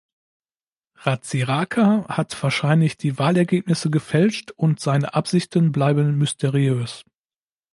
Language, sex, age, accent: German, male, 40-49, Deutschland Deutsch